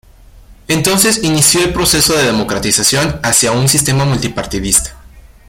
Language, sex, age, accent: Spanish, male, 19-29, México